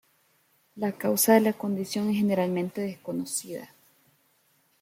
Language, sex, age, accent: Spanish, female, 19-29, América central